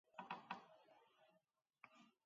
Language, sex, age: Basque, female, 60-69